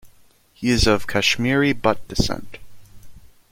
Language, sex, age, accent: English, male, 19-29, United States English